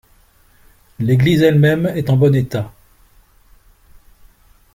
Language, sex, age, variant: French, male, 60-69, Français de métropole